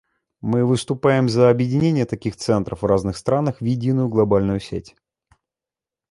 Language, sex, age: Russian, male, 30-39